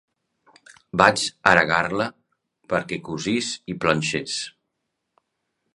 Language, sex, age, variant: Catalan, male, 40-49, Central